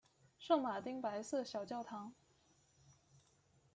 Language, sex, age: Chinese, female, 19-29